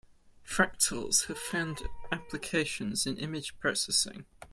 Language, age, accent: English, 19-29, England English